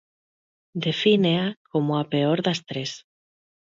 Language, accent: Galician, Normativo (estándar)